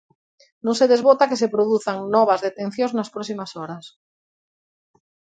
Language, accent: Galician, Normativo (estándar)